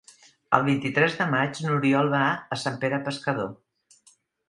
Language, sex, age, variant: Catalan, female, 60-69, Central